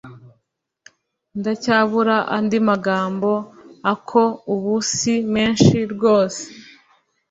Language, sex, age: Kinyarwanda, female, 19-29